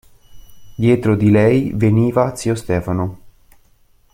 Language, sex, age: Italian, male, 19-29